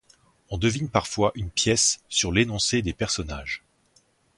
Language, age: French, 30-39